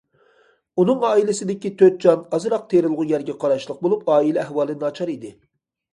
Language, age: Uyghur, 30-39